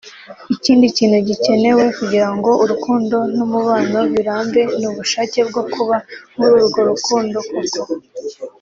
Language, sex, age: Kinyarwanda, female, 19-29